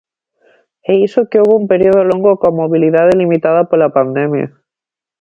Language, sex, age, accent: Galician, female, 30-39, Normativo (estándar)